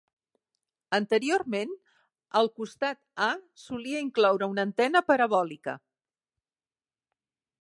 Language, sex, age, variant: Catalan, female, 60-69, Central